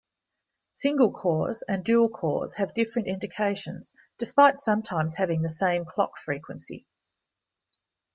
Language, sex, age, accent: English, female, 50-59, Australian English